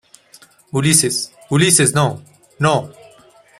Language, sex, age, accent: Spanish, male, 19-29, América central